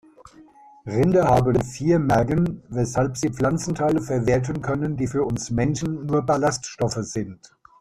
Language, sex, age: German, male, 70-79